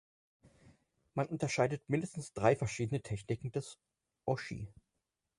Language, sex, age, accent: German, male, 30-39, Deutschland Deutsch